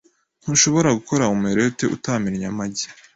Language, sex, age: Kinyarwanda, male, 30-39